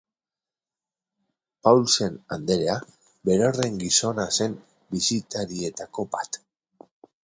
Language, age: Basque, 40-49